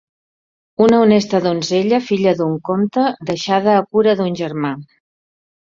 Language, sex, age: Catalan, female, 60-69